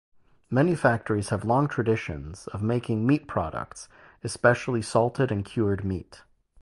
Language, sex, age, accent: English, male, 40-49, United States English